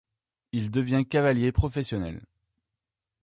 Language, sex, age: French, male, 30-39